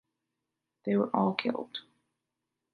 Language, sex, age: English, female, 19-29